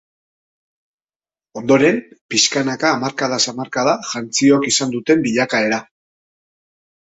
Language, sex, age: Basque, male, 40-49